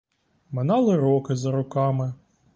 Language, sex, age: Ukrainian, male, 30-39